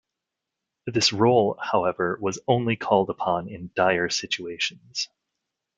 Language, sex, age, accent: English, male, 30-39, United States English